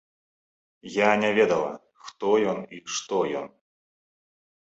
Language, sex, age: Belarusian, male, 30-39